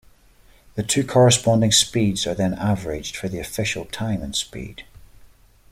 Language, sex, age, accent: English, male, 40-49, Irish English